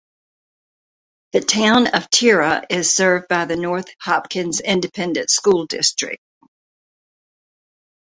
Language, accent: English, United States English